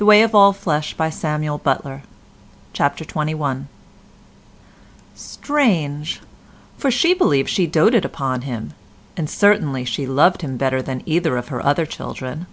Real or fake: real